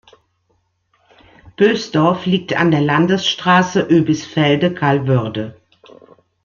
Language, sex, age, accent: German, female, 40-49, Deutschland Deutsch